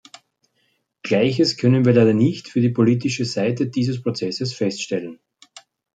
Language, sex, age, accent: German, male, 40-49, Österreichisches Deutsch